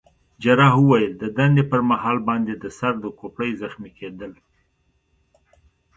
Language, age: Pashto, 60-69